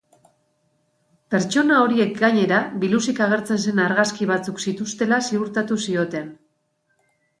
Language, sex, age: Basque, female, 40-49